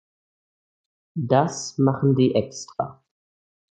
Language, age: German, 19-29